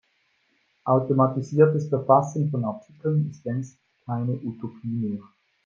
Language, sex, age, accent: German, male, 50-59, Schweizerdeutsch